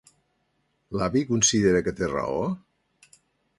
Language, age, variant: Catalan, 60-69, Central